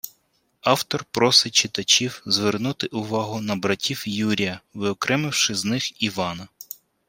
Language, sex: Ukrainian, male